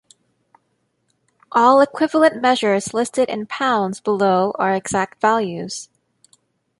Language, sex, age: English, female, 19-29